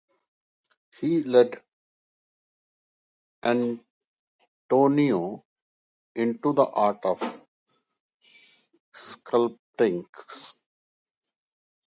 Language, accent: English, India and South Asia (India, Pakistan, Sri Lanka)